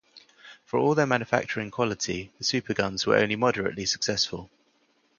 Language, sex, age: English, male, 30-39